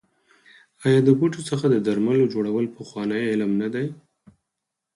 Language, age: Pashto, 30-39